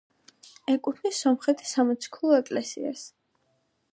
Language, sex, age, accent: Georgian, female, under 19, მშვიდი